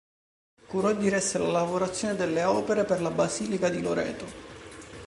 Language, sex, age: Italian, male, 30-39